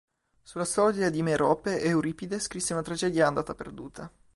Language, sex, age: Italian, male, 19-29